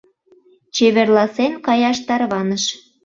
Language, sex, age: Mari, female, 19-29